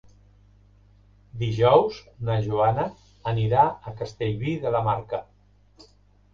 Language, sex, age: Catalan, male, 60-69